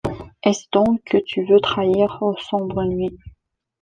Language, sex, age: French, female, 19-29